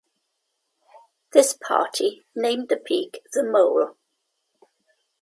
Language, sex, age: English, female, 70-79